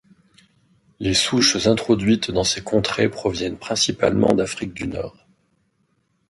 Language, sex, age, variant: French, male, 40-49, Français de métropole